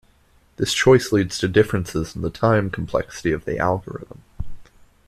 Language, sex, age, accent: English, male, 19-29, United States English